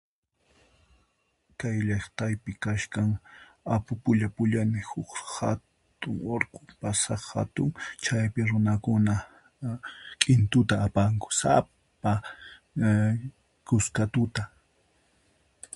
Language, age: Puno Quechua, 30-39